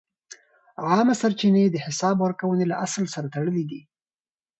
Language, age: Pashto, 19-29